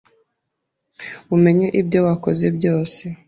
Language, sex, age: Kinyarwanda, female, 30-39